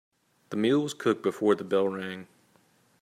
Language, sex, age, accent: English, male, 30-39, United States English